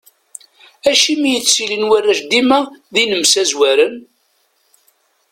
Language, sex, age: Kabyle, female, 60-69